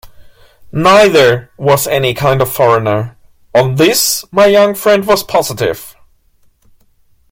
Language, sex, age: English, male, 19-29